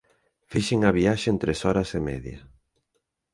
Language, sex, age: Galician, male, 40-49